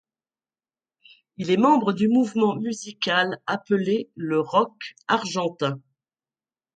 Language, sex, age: French, female, 60-69